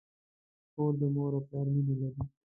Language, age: Pashto, 19-29